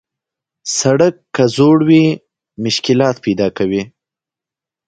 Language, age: Pashto, 19-29